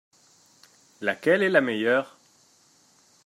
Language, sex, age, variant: French, male, 30-39, Français de métropole